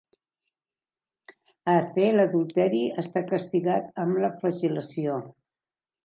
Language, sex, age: Catalan, female, 70-79